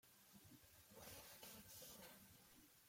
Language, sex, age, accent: Spanish, female, 30-39, Caribe: Cuba, Venezuela, Puerto Rico, República Dominicana, Panamá, Colombia caribeña, México caribeño, Costa del golfo de México